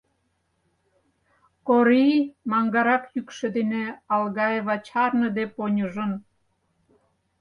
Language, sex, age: Mari, female, 60-69